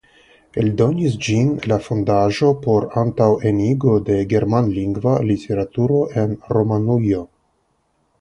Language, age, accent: Esperanto, 30-39, Internacia